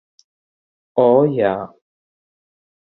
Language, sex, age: Latvian, female, 30-39